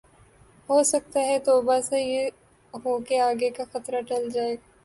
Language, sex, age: Urdu, female, 19-29